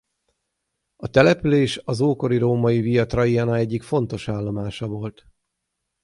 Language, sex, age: Hungarian, male, 40-49